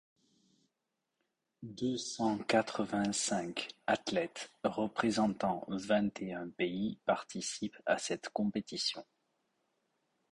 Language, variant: French, Français de métropole